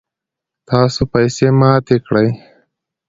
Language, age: Pashto, 19-29